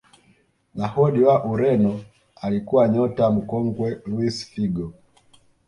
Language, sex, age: Swahili, male, 19-29